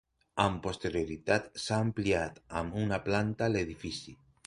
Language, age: Catalan, 40-49